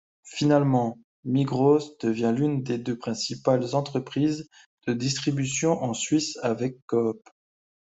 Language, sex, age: French, male, 30-39